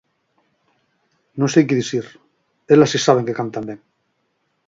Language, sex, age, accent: Galician, male, 50-59, Atlántico (seseo e gheada)